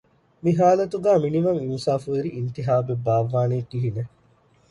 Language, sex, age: Divehi, male, under 19